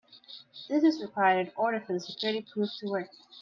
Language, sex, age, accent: English, female, under 19, United States English